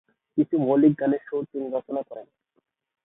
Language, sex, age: Bengali, male, 19-29